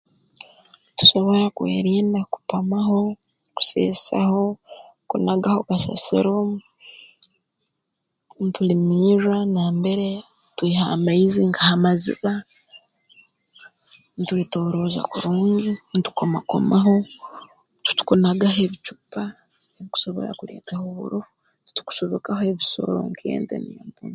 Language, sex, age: Tooro, female, 30-39